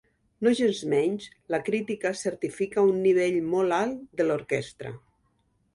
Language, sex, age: Catalan, female, 60-69